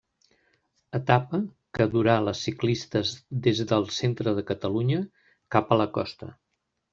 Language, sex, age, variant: Catalan, male, 60-69, Central